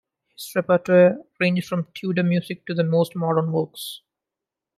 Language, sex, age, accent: English, male, under 19, India and South Asia (India, Pakistan, Sri Lanka)